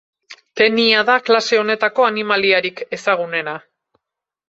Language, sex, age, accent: Basque, female, 40-49, Mendebalekoa (Araba, Bizkaia, Gipuzkoako mendebaleko herri batzuk)